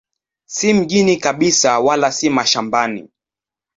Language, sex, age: Swahili, male, 19-29